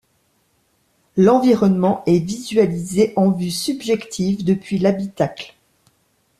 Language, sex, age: French, female, 40-49